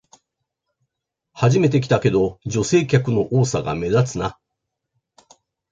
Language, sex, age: Japanese, male, 50-59